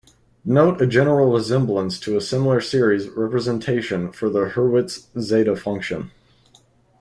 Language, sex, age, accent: English, male, 19-29, United States English